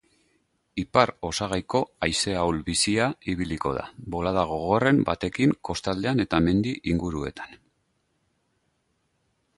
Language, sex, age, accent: Basque, male, 40-49, Mendebalekoa (Araba, Bizkaia, Gipuzkoako mendebaleko herri batzuk)